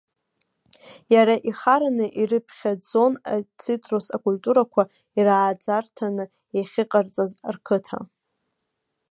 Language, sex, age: Abkhazian, female, 19-29